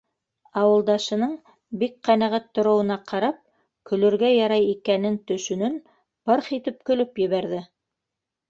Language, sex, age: Bashkir, female, 50-59